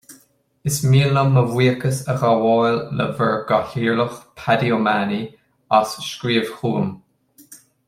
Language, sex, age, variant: Irish, male, 19-29, Gaeilge na Mumhan